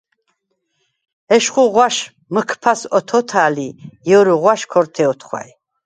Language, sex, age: Svan, female, 70-79